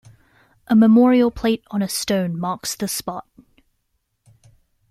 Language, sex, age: English, female, 19-29